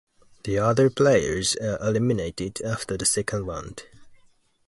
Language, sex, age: English, male, 19-29